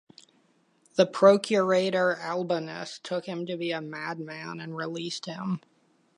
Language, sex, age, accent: English, male, 19-29, United States English